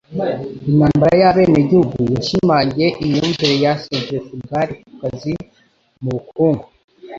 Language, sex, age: Kinyarwanda, male, under 19